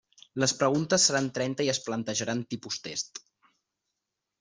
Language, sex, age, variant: Catalan, male, 19-29, Central